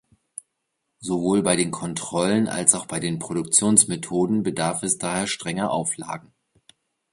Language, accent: German, Deutschland Deutsch